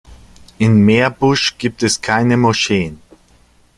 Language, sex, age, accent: German, male, 40-49, Deutschland Deutsch